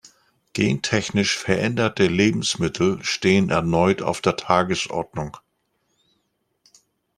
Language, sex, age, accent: German, male, 60-69, Deutschland Deutsch